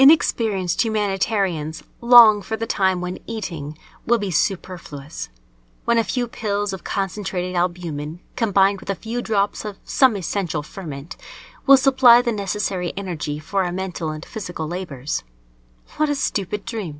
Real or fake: real